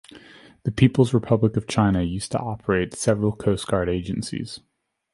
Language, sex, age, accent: English, male, 19-29, United States English